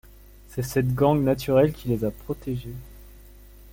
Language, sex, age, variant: French, male, 19-29, Français de métropole